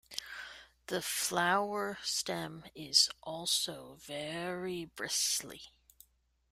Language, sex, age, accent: English, female, 30-39, United States English